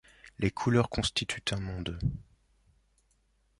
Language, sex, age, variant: French, male, 30-39, Français de métropole